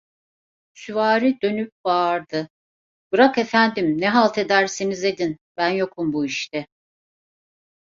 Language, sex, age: Turkish, female, 50-59